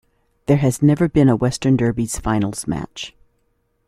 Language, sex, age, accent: English, female, 50-59, United States English